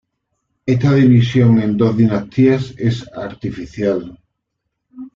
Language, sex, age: Spanish, male, 50-59